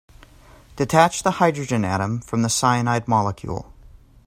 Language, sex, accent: English, male, United States English